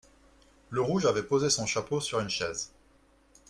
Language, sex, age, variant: French, male, 30-39, Français de métropole